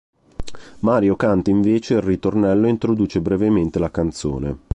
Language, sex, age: Italian, male, 30-39